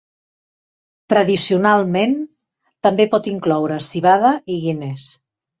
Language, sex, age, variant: Catalan, female, 50-59, Central